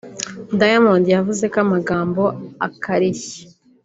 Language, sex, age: Kinyarwanda, female, under 19